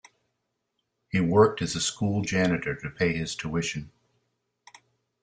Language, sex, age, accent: English, male, 60-69, United States English